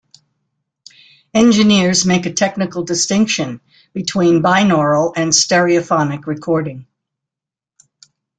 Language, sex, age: English, female, 80-89